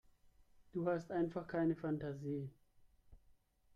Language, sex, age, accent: German, male, 30-39, Deutschland Deutsch